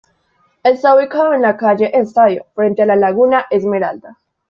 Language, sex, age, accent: Spanish, female, under 19, América central